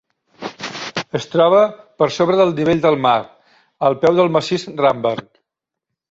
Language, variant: Catalan, Central